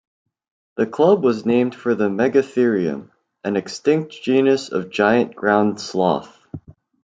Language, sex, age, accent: English, male, 19-29, United States English